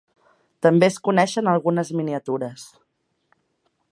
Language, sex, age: Catalan, female, 19-29